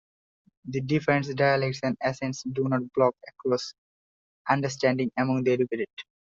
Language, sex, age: English, male, under 19